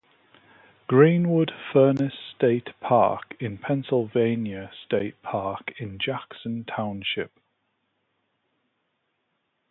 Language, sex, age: English, male, 19-29